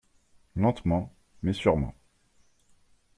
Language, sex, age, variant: French, male, 30-39, Français de métropole